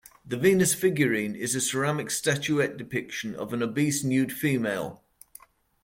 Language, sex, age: English, male, 50-59